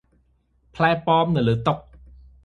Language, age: Khmer, 30-39